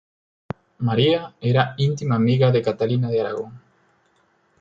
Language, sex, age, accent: Spanish, male, 30-39, América central